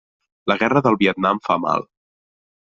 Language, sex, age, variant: Catalan, male, 30-39, Central